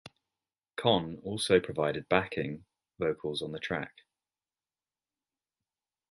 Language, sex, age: English, male, 19-29